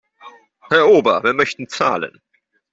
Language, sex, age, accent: German, male, 30-39, Deutschland Deutsch